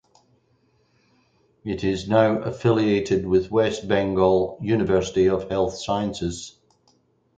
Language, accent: English, Scottish English